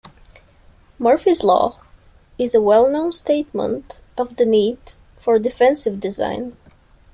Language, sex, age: English, female, 19-29